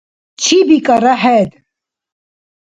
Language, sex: Dargwa, female